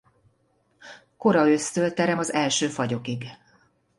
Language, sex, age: Hungarian, female, 50-59